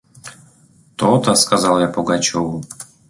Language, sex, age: Russian, male, 40-49